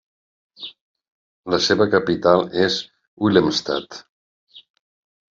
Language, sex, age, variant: Catalan, male, 60-69, Central